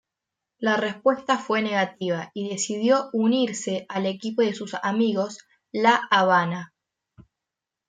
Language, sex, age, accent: Spanish, female, under 19, Rioplatense: Argentina, Uruguay, este de Bolivia, Paraguay